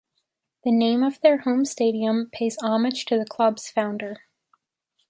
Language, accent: English, United States English